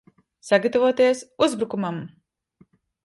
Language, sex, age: Latvian, female, 30-39